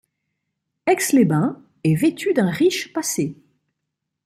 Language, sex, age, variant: French, female, 50-59, Français de métropole